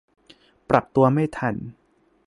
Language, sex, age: Thai, male, 19-29